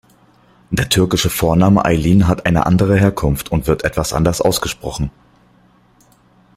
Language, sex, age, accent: German, male, 30-39, Deutschland Deutsch